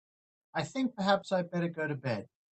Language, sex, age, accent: English, male, 30-39, Australian English